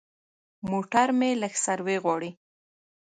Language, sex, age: Pashto, female, 30-39